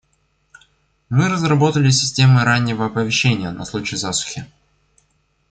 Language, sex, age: Russian, male, under 19